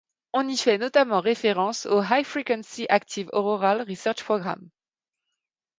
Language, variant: French, Français de métropole